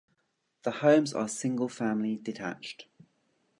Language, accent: English, England English